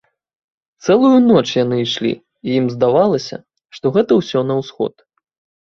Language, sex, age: Belarusian, male, 30-39